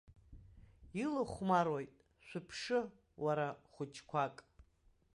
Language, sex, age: Abkhazian, female, 60-69